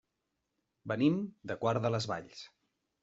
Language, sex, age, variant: Catalan, male, 30-39, Central